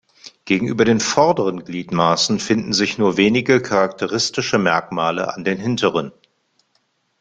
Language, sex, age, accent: German, male, 50-59, Deutschland Deutsch